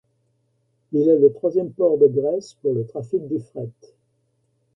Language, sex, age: French, male, 70-79